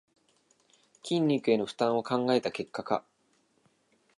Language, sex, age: Japanese, male, 19-29